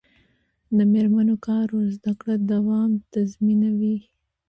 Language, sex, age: Pashto, female, 19-29